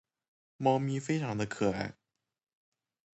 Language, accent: Chinese, 出生地：江苏省